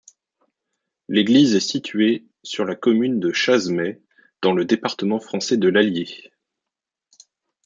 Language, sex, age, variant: French, male, 30-39, Français de métropole